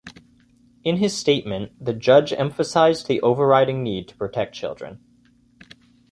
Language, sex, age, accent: English, male, 19-29, United States English